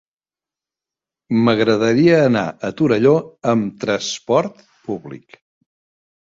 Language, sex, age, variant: Catalan, male, 60-69, Central